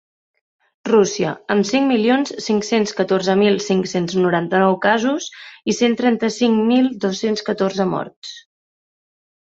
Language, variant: Catalan, Central